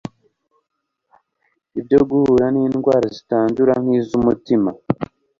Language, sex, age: Kinyarwanda, male, 19-29